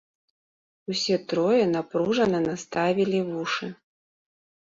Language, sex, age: Belarusian, female, 40-49